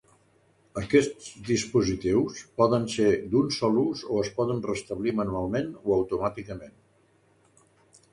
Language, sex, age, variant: Catalan, male, 70-79, Central